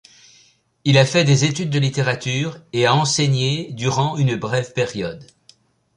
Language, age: French, 70-79